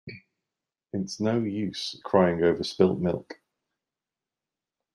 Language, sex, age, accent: English, male, 40-49, England English